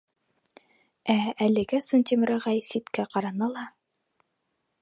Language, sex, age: Bashkir, female, 19-29